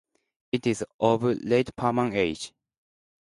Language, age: English, 19-29